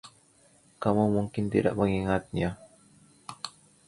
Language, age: Indonesian, 19-29